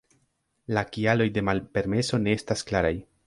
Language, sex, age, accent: Esperanto, male, under 19, Internacia